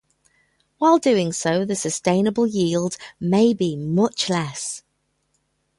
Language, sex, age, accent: English, female, 50-59, England English